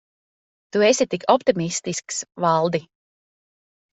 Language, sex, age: Latvian, female, 19-29